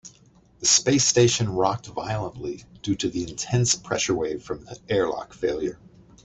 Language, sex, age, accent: English, male, 70-79, United States English